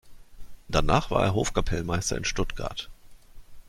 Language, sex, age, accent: German, male, 50-59, Deutschland Deutsch